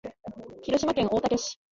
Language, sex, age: Japanese, female, under 19